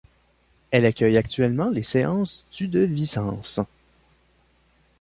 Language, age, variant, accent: French, 19-29, Français d'Amérique du Nord, Français du Canada